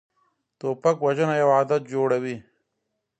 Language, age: Pashto, 40-49